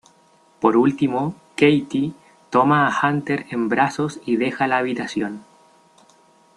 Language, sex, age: Spanish, male, 19-29